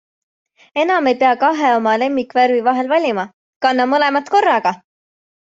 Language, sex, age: Estonian, female, 19-29